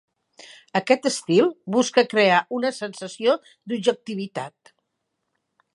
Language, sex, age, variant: Catalan, female, 60-69, Central